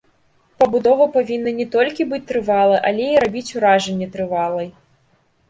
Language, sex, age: Belarusian, female, 19-29